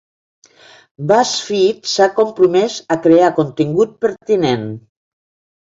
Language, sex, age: Catalan, female, 60-69